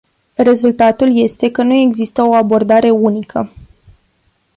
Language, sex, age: Romanian, female, 19-29